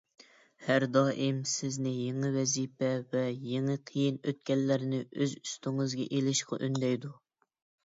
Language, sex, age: Uyghur, male, 19-29